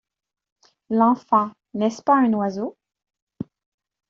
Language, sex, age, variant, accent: French, female, 40-49, Français d'Amérique du Nord, Français du Canada